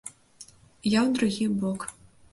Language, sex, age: Belarusian, female, 19-29